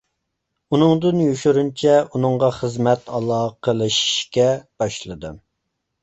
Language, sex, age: Uyghur, male, 19-29